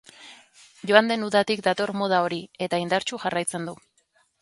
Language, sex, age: Basque, female, 30-39